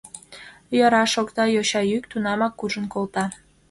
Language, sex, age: Mari, female, 19-29